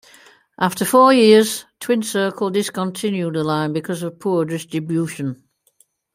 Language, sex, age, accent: English, female, 60-69, England English